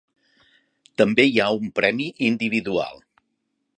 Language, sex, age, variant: Catalan, male, 60-69, Central